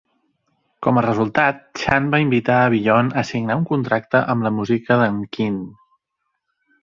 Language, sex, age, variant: Catalan, male, 30-39, Central